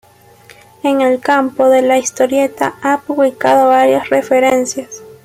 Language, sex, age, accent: Spanish, female, 19-29, Andino-Pacífico: Colombia, Perú, Ecuador, oeste de Bolivia y Venezuela andina